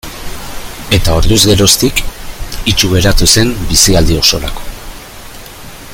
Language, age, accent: Basque, 50-59, Erdialdekoa edo Nafarra (Gipuzkoa, Nafarroa)